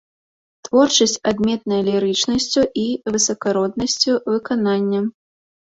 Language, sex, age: Belarusian, female, 30-39